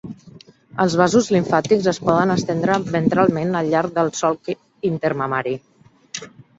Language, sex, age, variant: Catalan, female, 30-39, Central